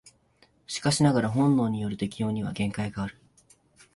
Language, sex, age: Japanese, male, 19-29